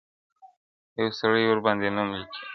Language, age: Pashto, 19-29